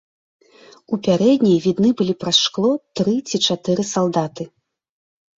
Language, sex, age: Belarusian, female, 19-29